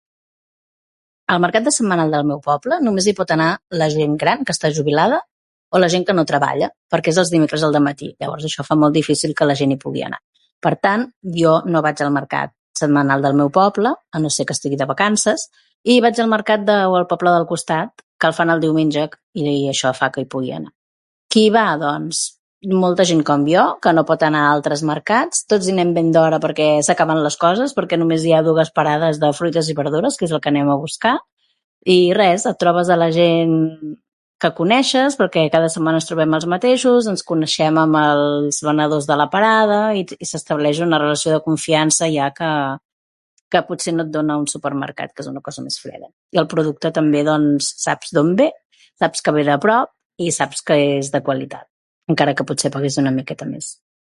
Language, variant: Catalan, Central